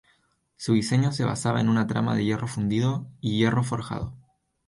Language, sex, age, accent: Spanish, male, 19-29, Chileno: Chile, Cuyo